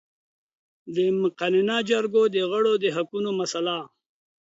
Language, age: Pashto, 50-59